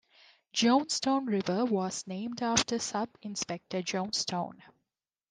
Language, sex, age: English, female, 19-29